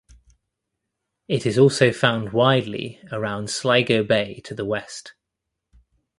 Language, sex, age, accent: English, male, 30-39, England English